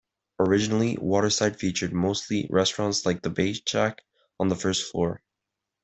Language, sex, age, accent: English, male, under 19, Canadian English